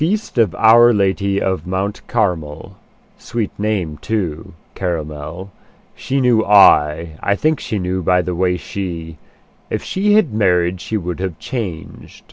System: none